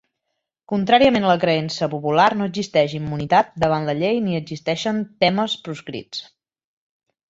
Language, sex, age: Catalan, female, 19-29